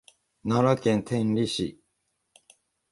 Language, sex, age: Japanese, male, 40-49